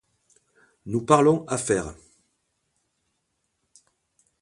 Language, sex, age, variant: French, male, 50-59, Français de métropole